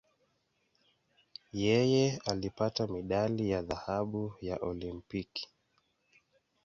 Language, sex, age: Swahili, male, 19-29